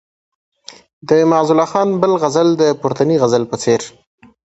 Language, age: Pashto, 19-29